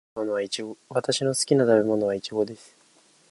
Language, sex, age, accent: Japanese, male, 19-29, 標準語